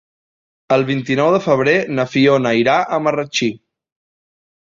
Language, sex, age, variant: Catalan, male, 19-29, Central